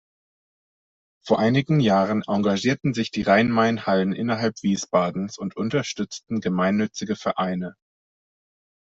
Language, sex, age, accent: German, male, 30-39, Deutschland Deutsch